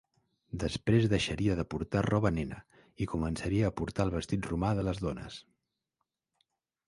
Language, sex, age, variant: Catalan, male, 40-49, Central